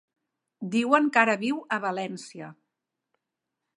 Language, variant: Catalan, Central